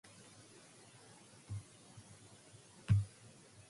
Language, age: English, 19-29